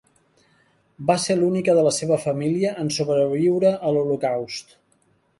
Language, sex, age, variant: Catalan, male, 50-59, Central